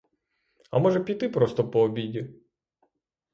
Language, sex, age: Ukrainian, male, 30-39